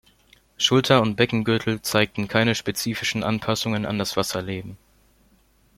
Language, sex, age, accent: German, male, under 19, Deutschland Deutsch